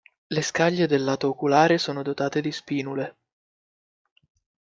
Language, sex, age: Italian, male, 19-29